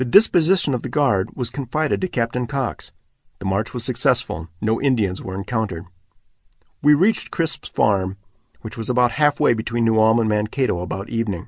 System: none